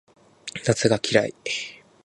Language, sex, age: Japanese, male, under 19